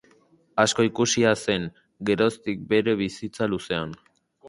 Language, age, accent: Basque, under 19, Erdialdekoa edo Nafarra (Gipuzkoa, Nafarroa)